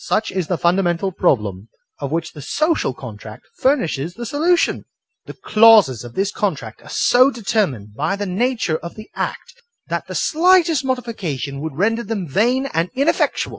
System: none